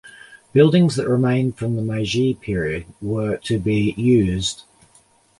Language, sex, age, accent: English, male, 40-49, Australian English